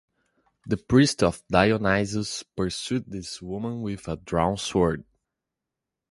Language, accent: English, Brazilian